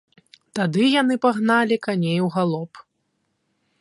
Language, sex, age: Belarusian, female, 19-29